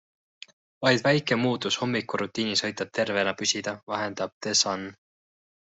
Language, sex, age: Estonian, male, 19-29